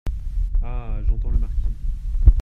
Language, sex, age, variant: French, male, 19-29, Français de métropole